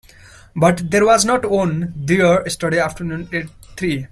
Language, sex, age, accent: English, male, 19-29, India and South Asia (India, Pakistan, Sri Lanka)